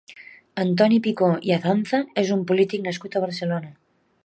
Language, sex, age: Catalan, female, 40-49